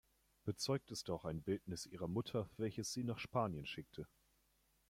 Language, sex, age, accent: German, male, 19-29, Deutschland Deutsch